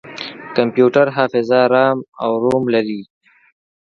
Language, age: Pashto, under 19